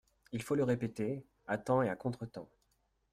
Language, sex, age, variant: French, male, 30-39, Français de métropole